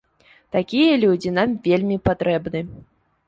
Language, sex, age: Belarusian, female, 19-29